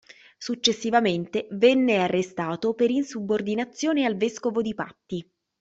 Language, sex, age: Italian, female, 30-39